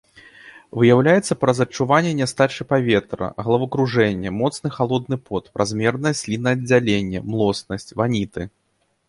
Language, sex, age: Belarusian, male, 30-39